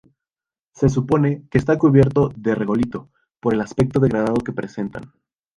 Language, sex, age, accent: Spanish, male, 19-29, México